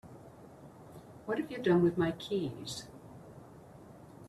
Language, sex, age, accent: English, female, 70-79, United States English